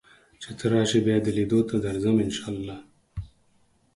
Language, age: Pashto, 30-39